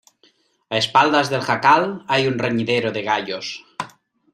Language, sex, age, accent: Spanish, male, 30-39, España: Norte peninsular (Asturias, Castilla y León, Cantabria, País Vasco, Navarra, Aragón, La Rioja, Guadalajara, Cuenca)